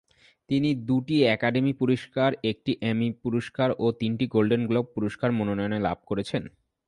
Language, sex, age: Bengali, male, 19-29